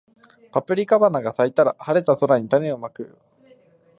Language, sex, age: Japanese, male, 19-29